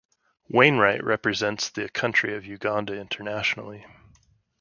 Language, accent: English, United States English